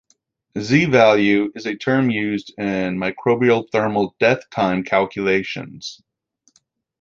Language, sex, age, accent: English, male, 50-59, United States English